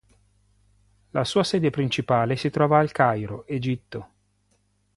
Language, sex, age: Italian, male, 50-59